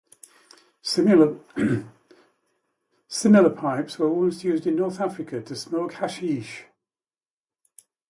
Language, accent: English, England English